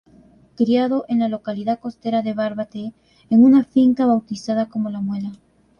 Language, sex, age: Spanish, female, 19-29